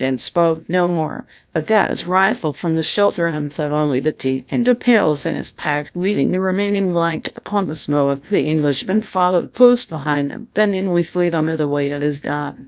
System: TTS, GlowTTS